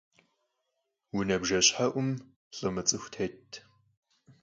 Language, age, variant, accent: Kabardian, 19-29, Адыгэбзэ (Къэбэрдей, Кирил, псоми зэдай), Джылэхъстэней (Gilahsteney)